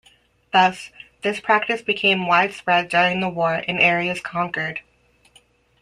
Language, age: English, 30-39